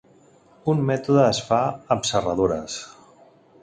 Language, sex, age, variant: Catalan, male, 40-49, Central